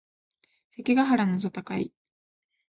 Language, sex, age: Japanese, female, 19-29